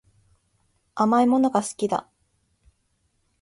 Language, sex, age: Japanese, female, 19-29